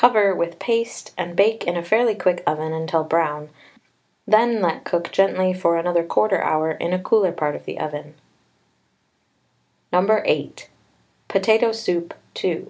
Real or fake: real